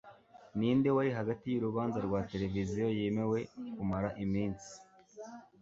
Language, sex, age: Kinyarwanda, male, 19-29